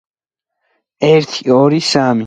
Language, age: Georgian, under 19